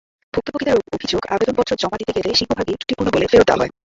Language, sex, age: Bengali, female, 19-29